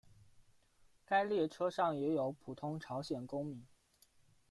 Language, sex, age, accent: Chinese, male, 19-29, 出生地：四川省